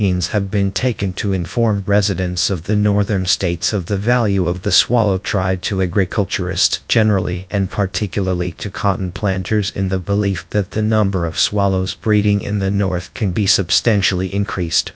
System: TTS, GradTTS